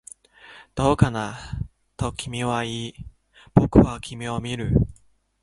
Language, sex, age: Japanese, male, 19-29